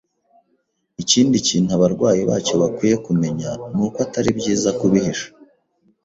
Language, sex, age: Kinyarwanda, male, 19-29